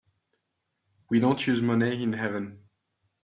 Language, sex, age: English, male, 19-29